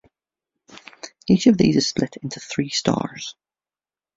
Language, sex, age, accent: English, male, 30-39, Irish English